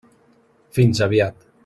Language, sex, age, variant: Catalan, male, 40-49, Central